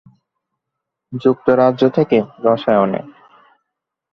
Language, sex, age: Bengali, male, under 19